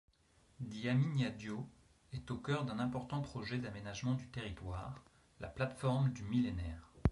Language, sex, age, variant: French, male, 30-39, Français de métropole